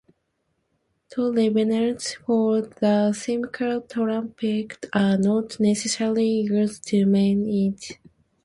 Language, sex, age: English, female, 19-29